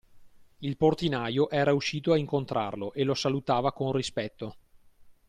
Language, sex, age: Italian, male, 19-29